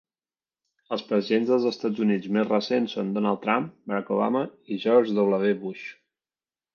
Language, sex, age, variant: Catalan, male, 30-39, Central